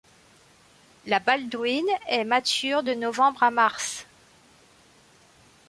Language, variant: French, Français de métropole